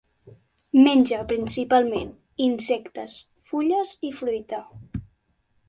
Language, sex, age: Catalan, female, under 19